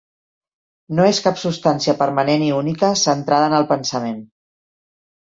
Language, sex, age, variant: Catalan, female, 40-49, Central